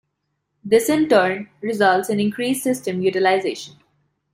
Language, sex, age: English, female, 19-29